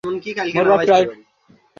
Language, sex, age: Bengali, male, 19-29